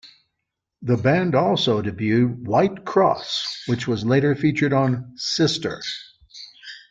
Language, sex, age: English, male, 60-69